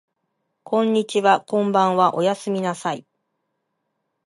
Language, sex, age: Japanese, female, 30-39